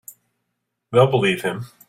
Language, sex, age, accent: English, male, 50-59, United States English